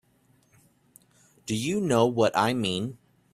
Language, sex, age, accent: English, male, 30-39, United States English